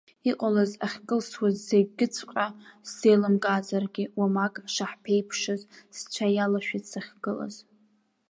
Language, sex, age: Abkhazian, female, 19-29